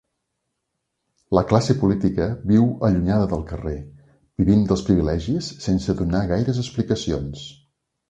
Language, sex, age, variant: Catalan, male, 50-59, Central